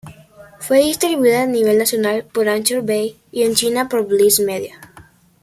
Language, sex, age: Spanish, female, 19-29